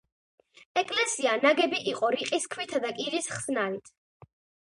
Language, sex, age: Georgian, female, under 19